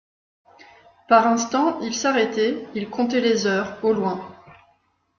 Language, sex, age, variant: French, female, 40-49, Français de métropole